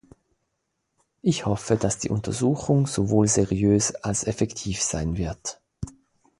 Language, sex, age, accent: German, male, 40-49, Schweizerdeutsch